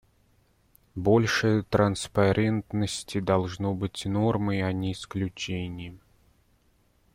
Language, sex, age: Russian, male, 30-39